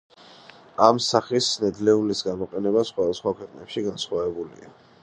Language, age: Georgian, 19-29